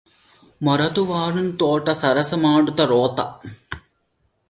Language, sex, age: Telugu, male, 19-29